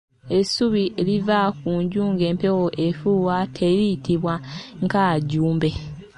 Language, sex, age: Ganda, male, 19-29